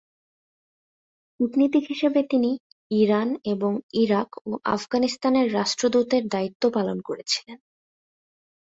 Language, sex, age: Bengali, female, 19-29